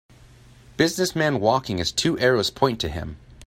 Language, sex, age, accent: English, male, 19-29, United States English